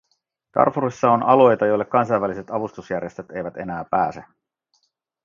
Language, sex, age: Finnish, male, 40-49